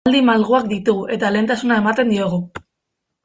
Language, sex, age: Basque, female, 19-29